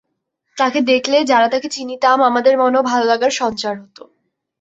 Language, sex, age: Bengali, female, 19-29